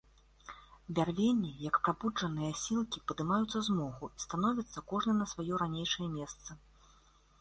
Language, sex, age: Belarusian, female, 30-39